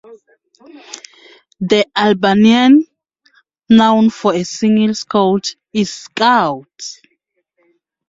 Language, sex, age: English, female, 30-39